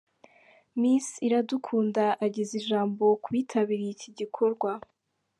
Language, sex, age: Kinyarwanda, female, 19-29